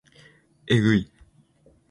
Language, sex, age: Japanese, male, under 19